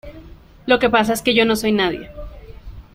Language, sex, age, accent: Spanish, female, 19-29, Andino-Pacífico: Colombia, Perú, Ecuador, oeste de Bolivia y Venezuela andina